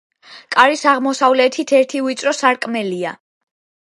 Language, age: Georgian, under 19